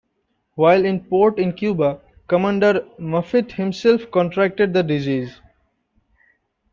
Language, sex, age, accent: English, male, 19-29, India and South Asia (India, Pakistan, Sri Lanka)